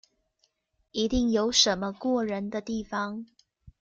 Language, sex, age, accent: Chinese, female, 30-39, 出生地：臺中市